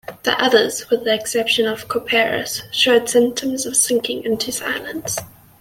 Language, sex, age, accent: English, female, 19-29, Southern African (South Africa, Zimbabwe, Namibia)